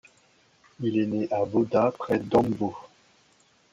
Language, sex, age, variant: French, male, 40-49, Français de métropole